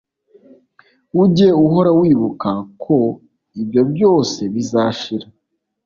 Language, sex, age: Kinyarwanda, male, 40-49